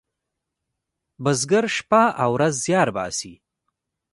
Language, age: Pashto, 19-29